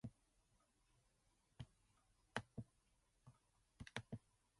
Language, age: English, 19-29